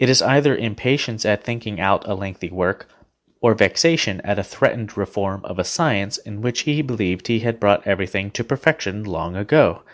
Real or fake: real